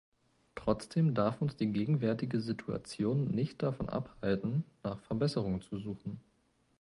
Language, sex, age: German, male, 19-29